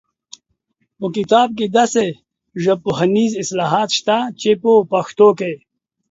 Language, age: Pashto, 50-59